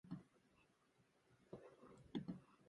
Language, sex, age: Japanese, male, 19-29